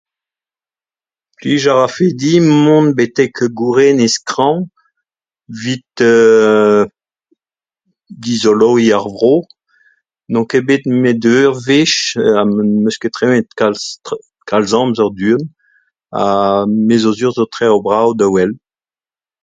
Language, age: Breton, 60-69